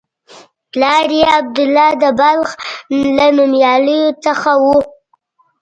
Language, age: Pashto, 40-49